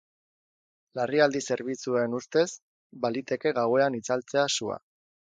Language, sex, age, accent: Basque, male, 30-39, Erdialdekoa edo Nafarra (Gipuzkoa, Nafarroa)